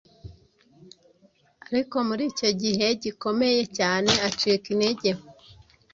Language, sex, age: Kinyarwanda, female, 30-39